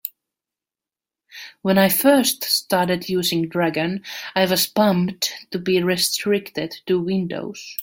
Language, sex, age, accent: English, female, 19-29, England English